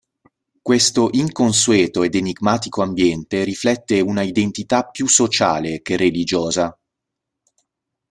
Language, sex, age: Italian, male, 30-39